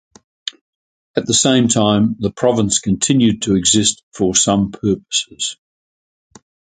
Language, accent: English, Australian English